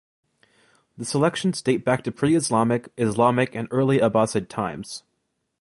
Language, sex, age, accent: English, male, 19-29, United States English